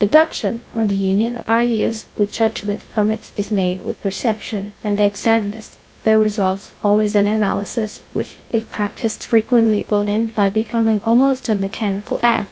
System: TTS, GlowTTS